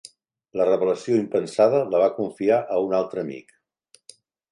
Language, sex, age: Catalan, male, 60-69